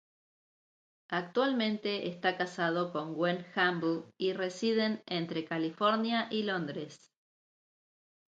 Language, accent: Spanish, Rioplatense: Argentina, Uruguay, este de Bolivia, Paraguay